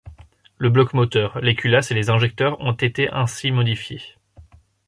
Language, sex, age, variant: French, male, 19-29, Français de métropole